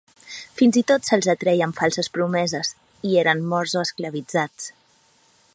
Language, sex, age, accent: Catalan, female, 30-39, balear; central